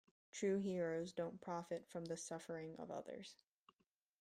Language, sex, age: English, female, 19-29